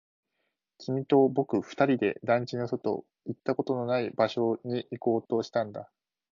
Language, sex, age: Japanese, male, 19-29